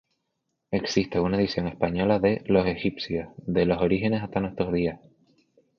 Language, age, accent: Spanish, 19-29, España: Islas Canarias